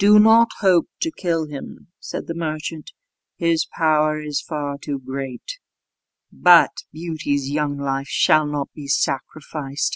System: none